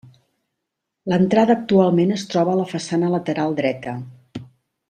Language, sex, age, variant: Catalan, female, 60-69, Central